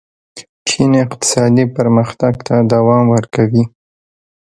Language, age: Pashto, 19-29